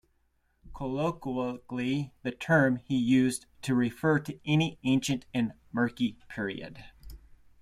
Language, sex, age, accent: English, male, 40-49, United States English